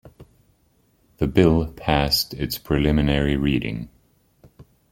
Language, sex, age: English, male, 30-39